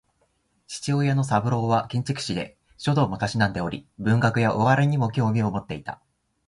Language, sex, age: Japanese, male, 19-29